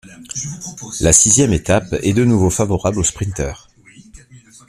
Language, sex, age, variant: French, male, 40-49, Français de métropole